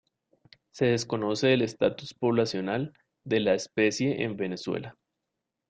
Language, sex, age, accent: Spanish, male, 19-29, Caribe: Cuba, Venezuela, Puerto Rico, República Dominicana, Panamá, Colombia caribeña, México caribeño, Costa del golfo de México